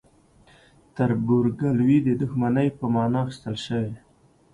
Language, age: Pashto, 30-39